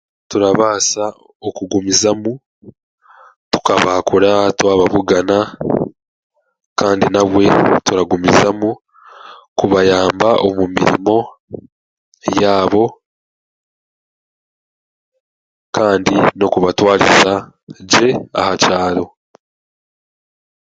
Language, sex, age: Chiga, male, 19-29